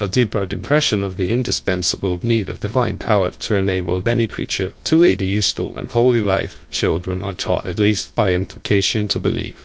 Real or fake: fake